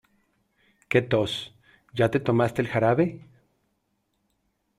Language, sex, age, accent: Spanish, male, 30-39, México